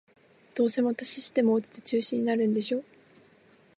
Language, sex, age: Japanese, female, 19-29